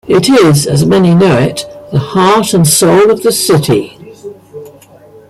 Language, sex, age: English, female, 70-79